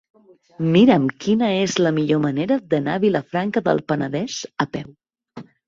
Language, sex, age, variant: Catalan, female, 19-29, Balear